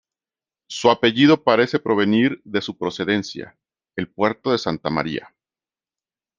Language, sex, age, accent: Spanish, male, 40-49, México